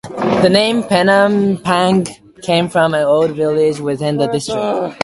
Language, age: English, under 19